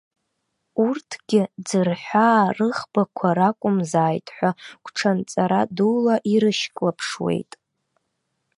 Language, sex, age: Abkhazian, female, under 19